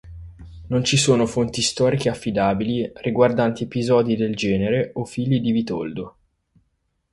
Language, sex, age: Italian, male, 30-39